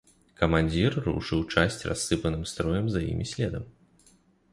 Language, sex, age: Belarusian, male, 19-29